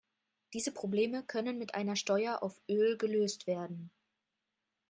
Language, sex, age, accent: German, female, 19-29, Deutschland Deutsch